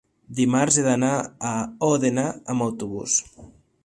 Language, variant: Catalan, Central